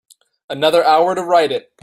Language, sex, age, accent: English, male, 19-29, United States English